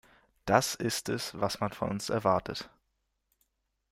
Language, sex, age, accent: German, male, 19-29, Deutschland Deutsch